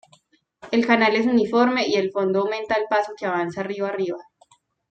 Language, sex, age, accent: Spanish, female, 30-39, Andino-Pacífico: Colombia, Perú, Ecuador, oeste de Bolivia y Venezuela andina